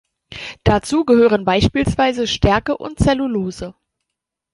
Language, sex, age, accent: German, female, 30-39, Deutschland Deutsch